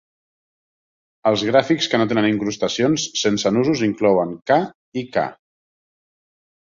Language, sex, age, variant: Catalan, male, 40-49, Central